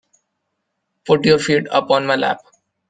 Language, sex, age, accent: English, male, 19-29, India and South Asia (India, Pakistan, Sri Lanka)